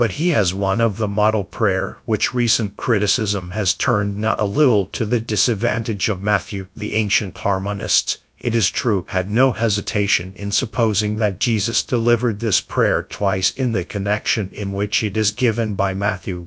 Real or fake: fake